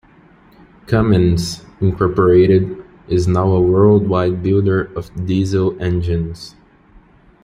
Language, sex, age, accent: English, male, 19-29, United States English